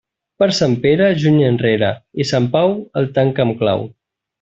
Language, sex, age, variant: Catalan, male, 30-39, Central